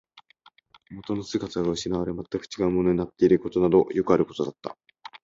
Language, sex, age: Japanese, male, under 19